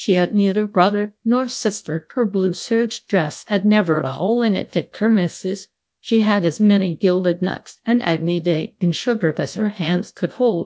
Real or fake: fake